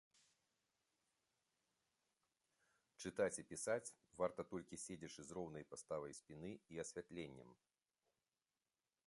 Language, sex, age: Belarusian, male, 50-59